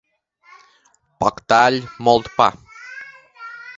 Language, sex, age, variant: Catalan, male, 30-39, Balear